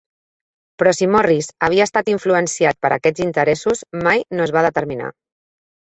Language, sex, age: Catalan, female, 40-49